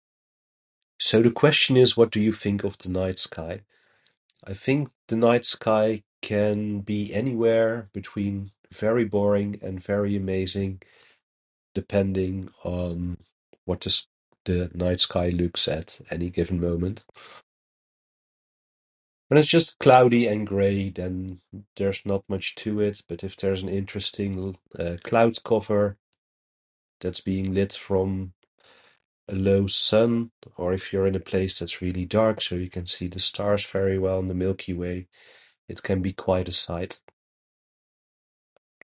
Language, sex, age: English, male, 30-39